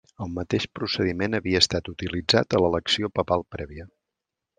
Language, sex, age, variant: Catalan, male, 40-49, Central